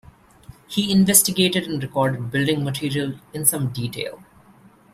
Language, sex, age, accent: English, male, 19-29, India and South Asia (India, Pakistan, Sri Lanka)